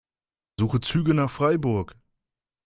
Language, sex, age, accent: German, male, 19-29, Deutschland Deutsch